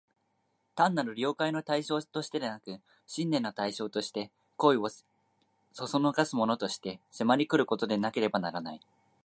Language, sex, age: Japanese, male, 19-29